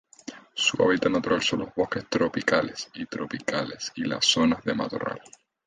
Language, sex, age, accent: Spanish, male, 19-29, Caribe: Cuba, Venezuela, Puerto Rico, República Dominicana, Panamá, Colombia caribeña, México caribeño, Costa del golfo de México